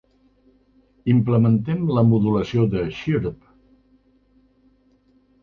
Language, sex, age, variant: Catalan, male, 60-69, Central